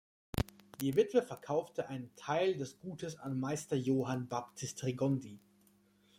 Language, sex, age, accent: German, male, 19-29, Deutschland Deutsch